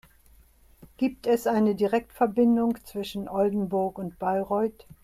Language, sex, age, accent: German, female, 70-79, Deutschland Deutsch